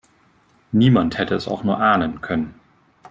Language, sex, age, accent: German, male, 30-39, Deutschland Deutsch